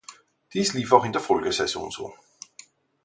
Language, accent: German, Österreichisches Deutsch